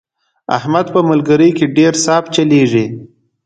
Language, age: Pashto, 19-29